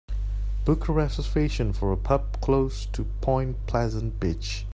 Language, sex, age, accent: English, male, 30-39, Hong Kong English